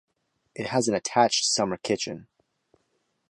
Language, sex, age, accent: English, male, 19-29, United States English